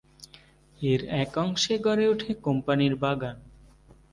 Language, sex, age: Bengali, male, 19-29